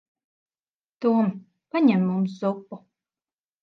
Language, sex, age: Latvian, female, 30-39